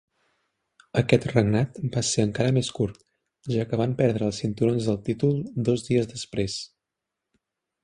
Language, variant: Catalan, Central